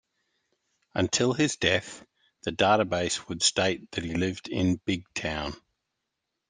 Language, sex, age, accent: English, male, 50-59, Australian English